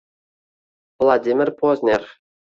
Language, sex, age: Uzbek, male, 19-29